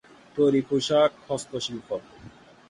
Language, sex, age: Bengali, male, 19-29